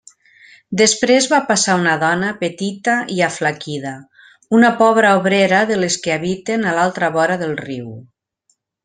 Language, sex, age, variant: Catalan, female, 50-59, Central